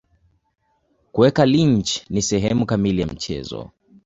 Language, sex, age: Swahili, male, 19-29